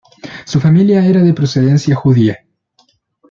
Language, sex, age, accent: Spanish, male, 19-29, Chileno: Chile, Cuyo